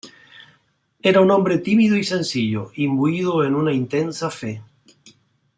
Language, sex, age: Spanish, male, 50-59